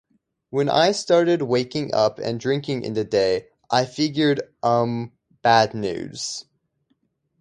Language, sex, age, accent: English, male, under 19, United States English